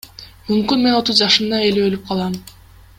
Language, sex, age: Kyrgyz, female, 19-29